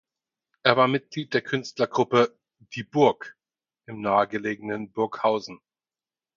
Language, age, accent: German, 40-49, Deutschland Deutsch